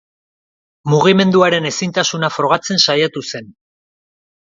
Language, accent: Basque, Erdialdekoa edo Nafarra (Gipuzkoa, Nafarroa)